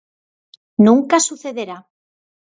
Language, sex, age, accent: Galician, female, 50-59, Normativo (estándar)